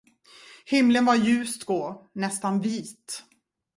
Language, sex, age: Swedish, female, 40-49